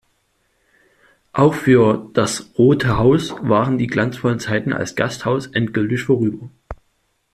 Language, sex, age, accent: German, male, 19-29, Deutschland Deutsch